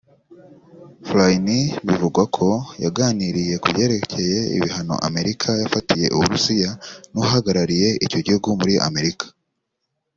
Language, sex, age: Kinyarwanda, male, 19-29